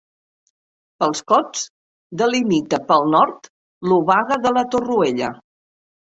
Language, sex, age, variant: Catalan, female, 60-69, Central